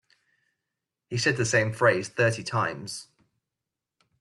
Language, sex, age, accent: English, male, 30-39, England English